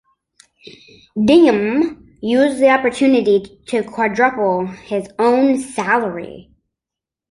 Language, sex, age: English, male, 19-29